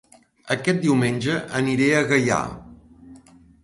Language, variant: Catalan, Central